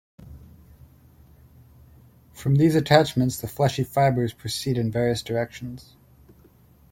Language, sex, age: English, male, 19-29